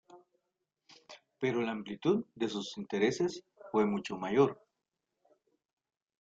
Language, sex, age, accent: Spanish, male, 19-29, América central